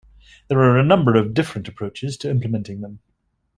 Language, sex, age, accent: English, male, 40-49, Scottish English